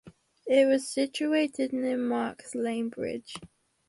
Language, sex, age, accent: English, female, under 19, England English